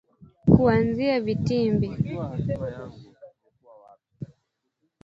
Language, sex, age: Swahili, female, 19-29